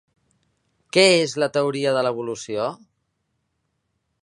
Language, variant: Catalan, Central